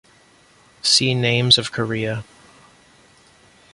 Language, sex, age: English, male, 19-29